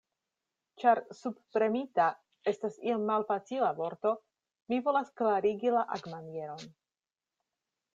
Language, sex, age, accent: Esperanto, female, 40-49, Internacia